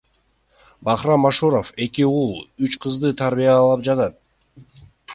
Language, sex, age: Kyrgyz, male, 19-29